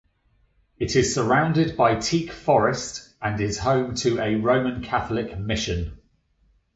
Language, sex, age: English, male, 40-49